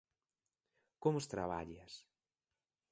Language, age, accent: Galician, 19-29, Atlántico (seseo e gheada)